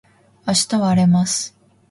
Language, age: Japanese, 19-29